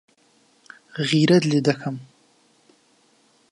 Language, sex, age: Central Kurdish, male, 19-29